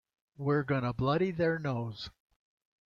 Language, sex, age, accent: English, male, 80-89, United States English